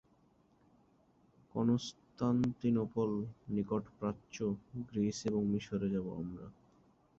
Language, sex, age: Bengali, male, 19-29